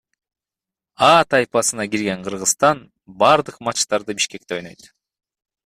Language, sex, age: Kyrgyz, male, 30-39